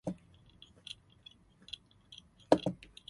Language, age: English, under 19